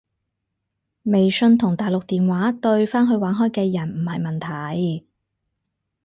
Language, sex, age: Cantonese, female, 30-39